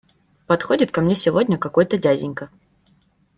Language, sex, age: Russian, female, 19-29